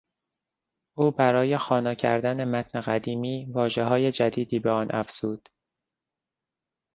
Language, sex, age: Persian, male, 30-39